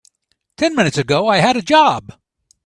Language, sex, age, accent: English, male, 70-79, United States English